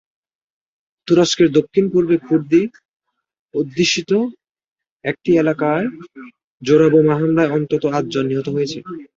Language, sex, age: Bengali, male, 19-29